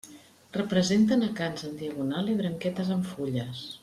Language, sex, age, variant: Catalan, female, 50-59, Central